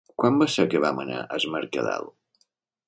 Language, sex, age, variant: Catalan, male, 50-59, Balear